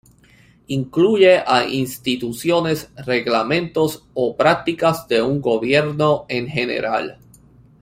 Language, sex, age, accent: Spanish, male, 19-29, Caribe: Cuba, Venezuela, Puerto Rico, República Dominicana, Panamá, Colombia caribeña, México caribeño, Costa del golfo de México